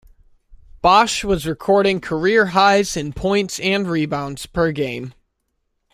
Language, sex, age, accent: English, male, 19-29, United States English